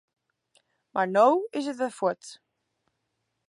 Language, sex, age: Western Frisian, female, under 19